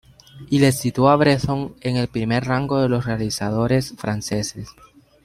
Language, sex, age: Spanish, male, 19-29